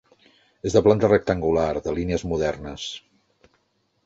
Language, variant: Catalan, Central